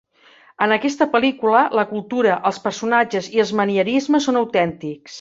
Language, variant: Catalan, Central